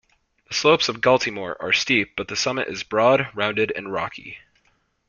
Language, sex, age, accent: English, male, under 19, United States English